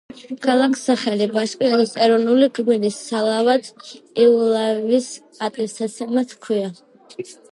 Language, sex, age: Georgian, female, under 19